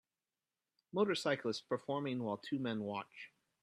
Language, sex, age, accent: English, male, 30-39, United States English